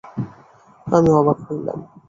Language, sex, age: Bengali, male, 19-29